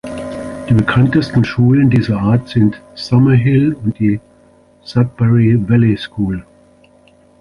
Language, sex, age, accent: German, male, 60-69, Deutschland Deutsch